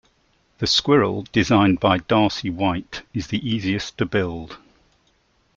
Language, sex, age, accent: English, male, 40-49, England English